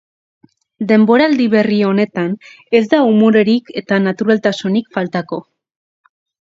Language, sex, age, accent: Basque, female, 19-29, Erdialdekoa edo Nafarra (Gipuzkoa, Nafarroa)